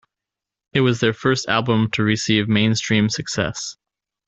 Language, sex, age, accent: English, male, 30-39, United States English